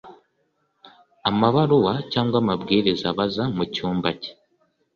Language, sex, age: Kinyarwanda, male, 19-29